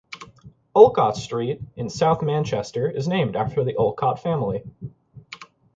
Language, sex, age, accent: English, male, 19-29, United States English